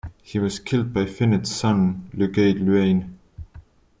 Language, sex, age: English, male, 19-29